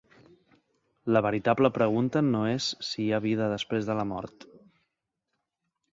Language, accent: Catalan, central; nord-occidental